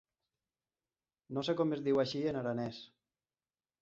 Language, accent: Catalan, valencià